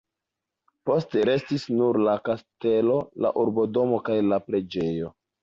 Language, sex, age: Esperanto, male, 19-29